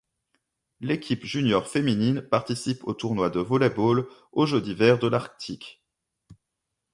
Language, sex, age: French, male, 30-39